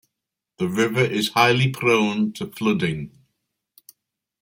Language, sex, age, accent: English, male, 50-59, England English